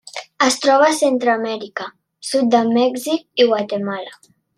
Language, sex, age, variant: Catalan, female, under 19, Central